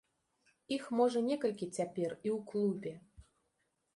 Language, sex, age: Belarusian, female, 40-49